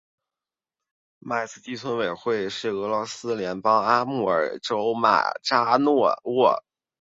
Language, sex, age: Chinese, male, 19-29